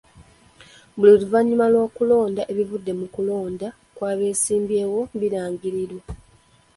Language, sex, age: Ganda, female, 19-29